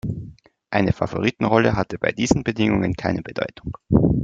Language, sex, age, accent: German, male, 19-29, Österreichisches Deutsch